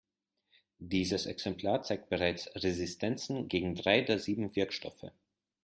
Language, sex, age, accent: German, male, 19-29, Österreichisches Deutsch